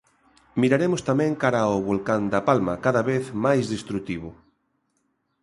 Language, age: Galician, 50-59